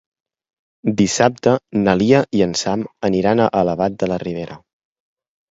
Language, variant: Catalan, Central